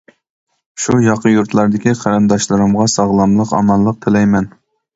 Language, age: Uyghur, 19-29